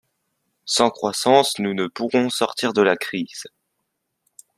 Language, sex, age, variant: French, male, under 19, Français de métropole